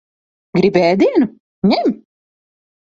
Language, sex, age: Latvian, female, 19-29